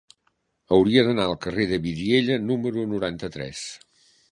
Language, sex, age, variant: Catalan, male, 60-69, Central